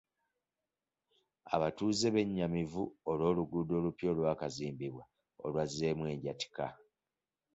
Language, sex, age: Ganda, male, 19-29